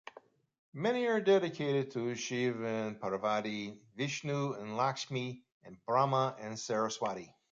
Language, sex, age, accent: English, male, 70-79, United States English